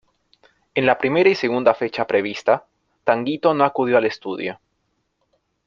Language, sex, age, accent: Spanish, male, 19-29, México